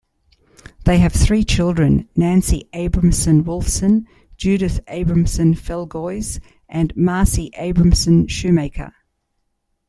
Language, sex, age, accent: English, female, 60-69, Australian English